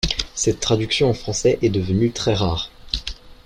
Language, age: French, under 19